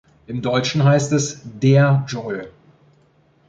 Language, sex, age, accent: German, male, 40-49, Deutschland Deutsch